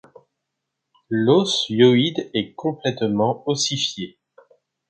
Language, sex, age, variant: French, male, 40-49, Français de métropole